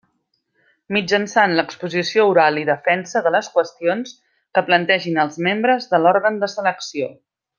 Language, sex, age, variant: Catalan, female, 50-59, Central